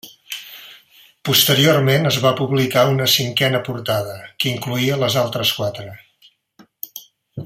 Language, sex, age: Catalan, male, 50-59